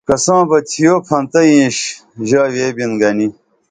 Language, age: Dameli, 50-59